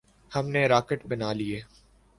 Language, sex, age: Urdu, male, 19-29